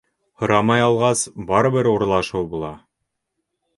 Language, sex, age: Bashkir, male, under 19